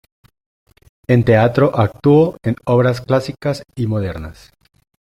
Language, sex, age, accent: Spanish, male, 19-29, Andino-Pacífico: Colombia, Perú, Ecuador, oeste de Bolivia y Venezuela andina